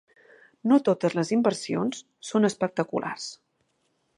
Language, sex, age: Catalan, female, 40-49